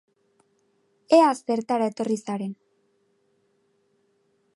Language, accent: Basque, Mendebalekoa (Araba, Bizkaia, Gipuzkoako mendebaleko herri batzuk)